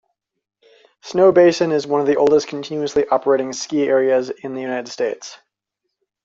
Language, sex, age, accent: English, male, 30-39, United States English